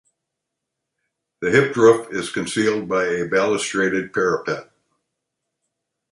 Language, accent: English, United States English